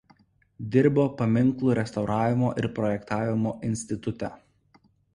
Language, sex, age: Lithuanian, male, 19-29